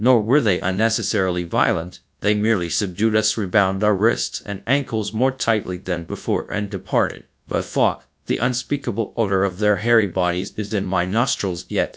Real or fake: fake